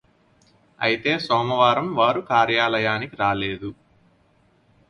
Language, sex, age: Telugu, male, 19-29